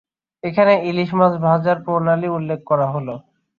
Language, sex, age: Bengali, male, 19-29